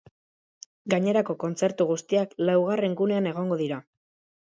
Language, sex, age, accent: Basque, male, under 19, Mendebalekoa (Araba, Bizkaia, Gipuzkoako mendebaleko herri batzuk)